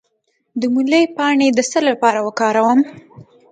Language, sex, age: Pashto, female, under 19